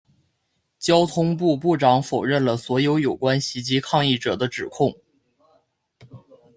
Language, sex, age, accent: Chinese, male, 19-29, 出生地：黑龙江省